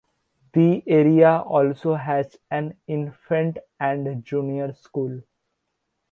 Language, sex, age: English, male, 19-29